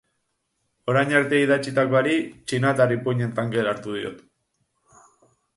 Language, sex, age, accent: Basque, male, 19-29, Mendebalekoa (Araba, Bizkaia, Gipuzkoako mendebaleko herri batzuk)